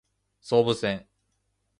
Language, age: Japanese, 19-29